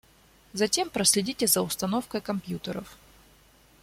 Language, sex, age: Russian, female, 19-29